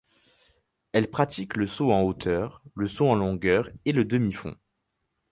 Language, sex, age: French, male, 19-29